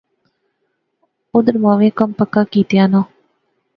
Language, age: Pahari-Potwari, 19-29